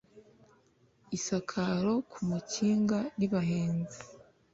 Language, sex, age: Kinyarwanda, female, 19-29